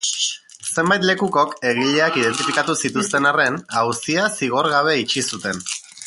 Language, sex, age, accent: Basque, male, 30-39, Erdialdekoa edo Nafarra (Gipuzkoa, Nafarroa)